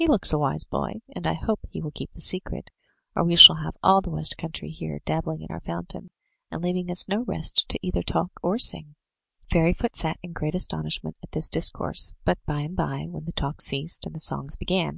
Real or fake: real